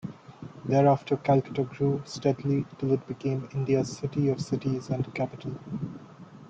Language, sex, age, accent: English, male, 19-29, India and South Asia (India, Pakistan, Sri Lanka)